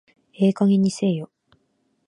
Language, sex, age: Japanese, female, 19-29